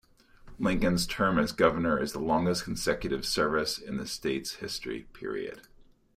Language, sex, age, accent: English, male, 40-49, United States English